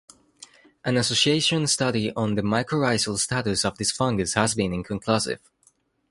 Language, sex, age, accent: English, male, 19-29, United States English